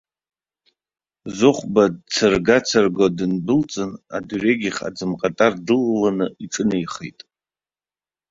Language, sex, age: Abkhazian, male, 30-39